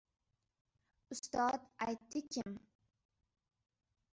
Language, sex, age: Uzbek, female, under 19